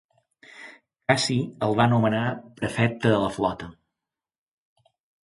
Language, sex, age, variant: Catalan, male, 60-69, Balear